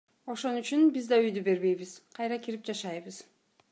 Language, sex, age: Kyrgyz, female, 30-39